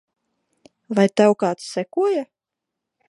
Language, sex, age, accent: Latvian, female, 19-29, Dzimtā valoda